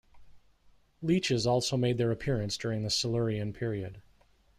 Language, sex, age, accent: English, male, 50-59, United States English